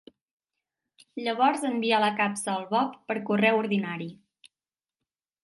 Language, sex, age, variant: Catalan, female, 19-29, Central